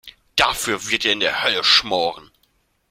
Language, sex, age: German, male, 19-29